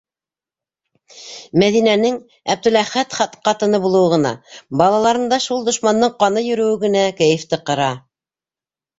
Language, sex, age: Bashkir, female, 60-69